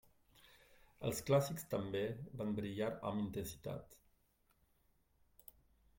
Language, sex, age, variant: Catalan, male, 40-49, Nord-Occidental